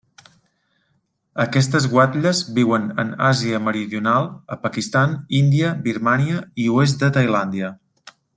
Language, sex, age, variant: Catalan, male, 40-49, Central